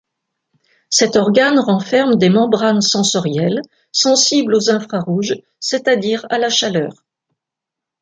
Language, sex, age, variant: French, female, 60-69, Français de métropole